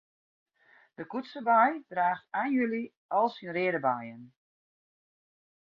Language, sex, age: Western Frisian, female, 40-49